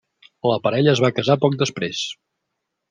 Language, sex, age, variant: Catalan, male, 40-49, Central